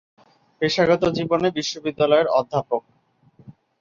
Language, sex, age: Bengali, male, 19-29